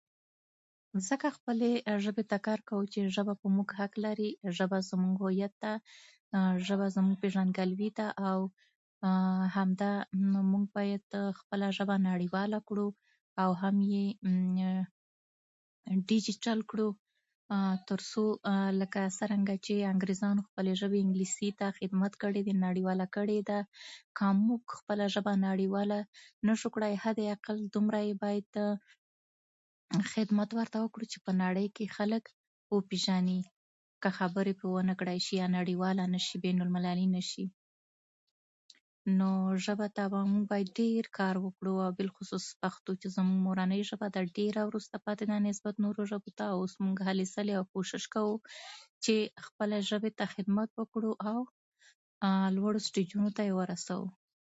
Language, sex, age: Pashto, female, 30-39